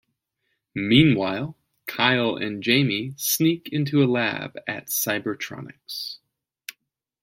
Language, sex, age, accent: English, male, 40-49, United States English